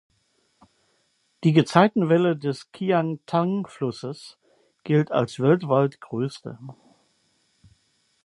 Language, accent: German, Deutschland Deutsch